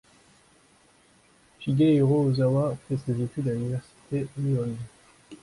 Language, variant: French, Français de métropole